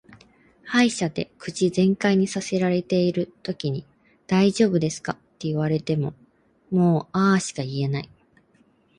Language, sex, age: Japanese, female, 30-39